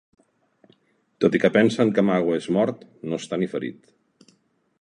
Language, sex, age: Catalan, male, 40-49